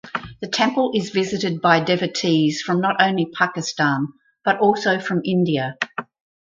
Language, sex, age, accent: English, female, 60-69, Australian English